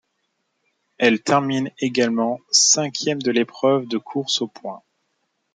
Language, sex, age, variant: French, male, under 19, Français de métropole